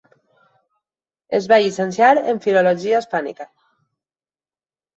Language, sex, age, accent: Catalan, female, 30-39, valencià